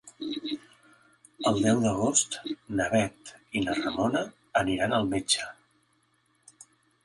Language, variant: Catalan, Central